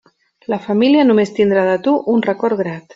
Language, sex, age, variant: Catalan, female, 40-49, Central